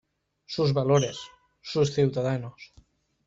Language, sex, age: Spanish, male, 30-39